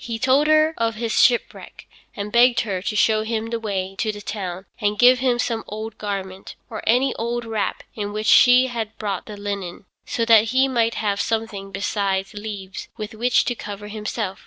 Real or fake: real